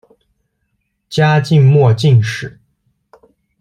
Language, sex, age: Chinese, male, 19-29